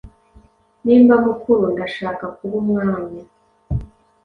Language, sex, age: Kinyarwanda, female, 30-39